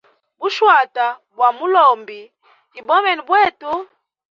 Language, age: Hemba, 30-39